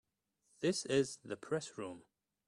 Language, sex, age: English, male, 30-39